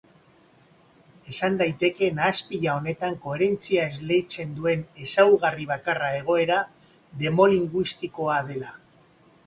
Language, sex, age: Basque, male, 50-59